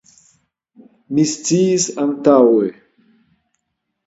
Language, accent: Esperanto, Internacia